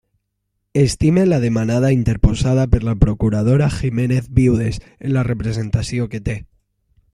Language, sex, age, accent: Catalan, male, under 19, valencià